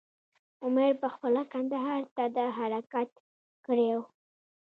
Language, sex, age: Pashto, female, under 19